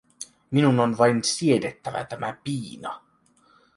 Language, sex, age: Finnish, male, 19-29